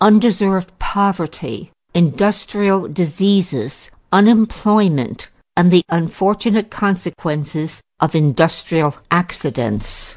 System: none